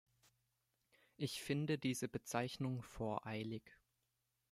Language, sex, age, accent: German, male, under 19, Deutschland Deutsch